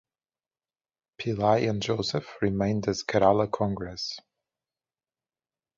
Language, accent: English, United States English